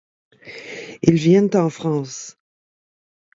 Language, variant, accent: French, Français d'Amérique du Nord, Français du Canada